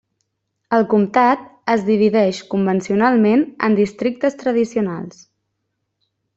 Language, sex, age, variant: Catalan, female, 19-29, Central